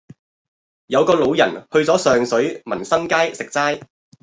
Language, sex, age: Cantonese, male, 19-29